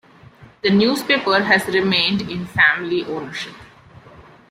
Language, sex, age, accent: English, male, 30-39, India and South Asia (India, Pakistan, Sri Lanka)